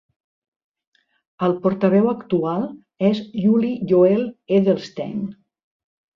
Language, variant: Catalan, Central